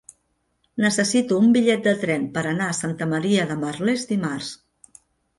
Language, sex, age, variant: Catalan, female, 50-59, Central